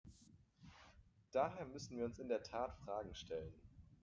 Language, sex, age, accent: German, male, 19-29, Deutschland Deutsch